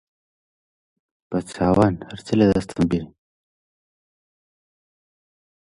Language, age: Central Kurdish, 19-29